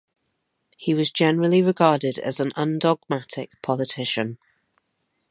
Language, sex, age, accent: English, female, 30-39, England English